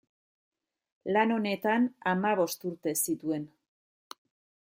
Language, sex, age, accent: Basque, female, 40-49, Mendebalekoa (Araba, Bizkaia, Gipuzkoako mendebaleko herri batzuk)